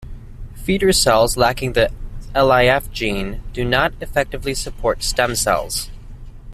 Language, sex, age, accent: English, male, 19-29, United States English